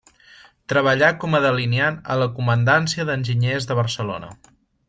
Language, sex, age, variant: Catalan, male, 19-29, Central